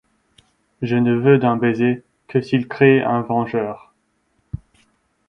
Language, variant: French, Français de métropole